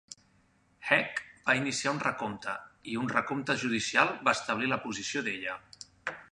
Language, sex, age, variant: Catalan, male, 40-49, Central